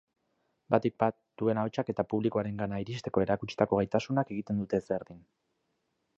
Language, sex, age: Basque, male, 30-39